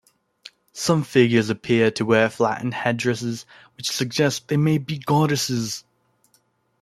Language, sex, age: English, male, under 19